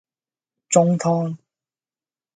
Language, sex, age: Cantonese, male, under 19